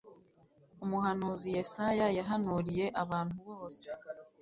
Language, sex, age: Kinyarwanda, female, 19-29